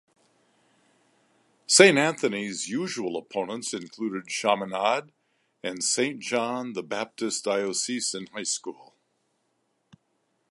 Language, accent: English, United States English